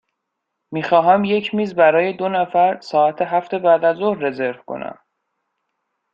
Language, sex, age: Persian, male, 30-39